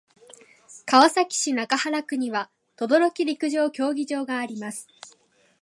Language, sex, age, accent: Japanese, female, 19-29, 標準語